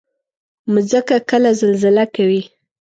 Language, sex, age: Pashto, female, 30-39